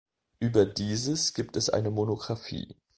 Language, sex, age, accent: German, male, 40-49, Deutschland Deutsch